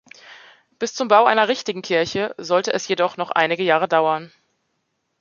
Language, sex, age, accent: German, female, 30-39, Deutschland Deutsch